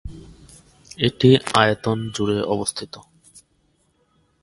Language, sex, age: Bengali, male, 30-39